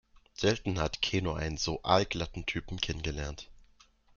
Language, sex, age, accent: German, male, 19-29, Deutschland Deutsch